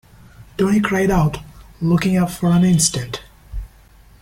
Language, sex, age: English, male, 19-29